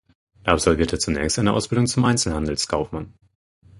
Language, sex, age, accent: German, male, 19-29, Deutschland Deutsch